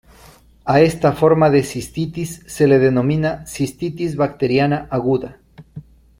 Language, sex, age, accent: Spanish, male, 40-49, Andino-Pacífico: Colombia, Perú, Ecuador, oeste de Bolivia y Venezuela andina